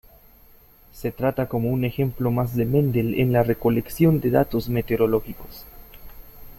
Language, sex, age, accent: Spanish, male, 19-29, América central